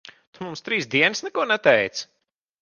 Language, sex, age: Latvian, male, 30-39